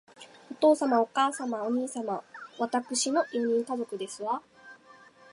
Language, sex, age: Japanese, female, 19-29